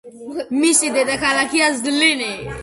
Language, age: Georgian, under 19